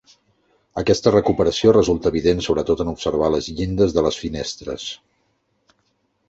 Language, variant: Catalan, Central